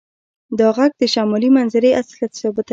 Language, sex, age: Pashto, female, under 19